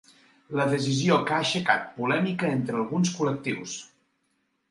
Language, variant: Catalan, Central